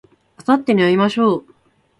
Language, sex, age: Japanese, female, 19-29